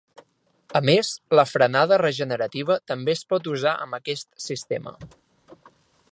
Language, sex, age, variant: Catalan, male, 19-29, Central